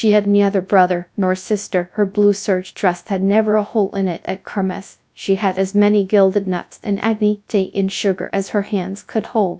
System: TTS, GradTTS